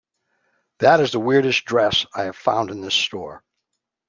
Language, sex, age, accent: English, male, 70-79, United States English